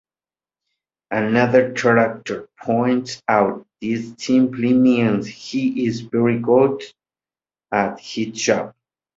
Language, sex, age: English, male, 30-39